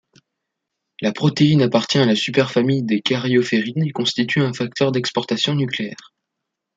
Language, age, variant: French, 19-29, Français de métropole